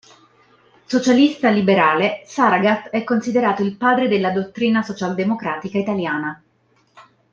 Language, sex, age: Italian, female, 30-39